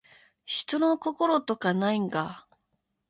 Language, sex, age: Japanese, female, 40-49